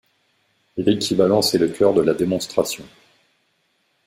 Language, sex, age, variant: French, male, 50-59, Français de métropole